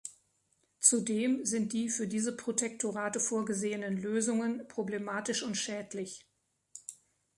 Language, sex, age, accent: German, female, 60-69, Deutschland Deutsch